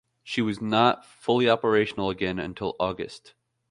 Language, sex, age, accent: English, male, 19-29, United States English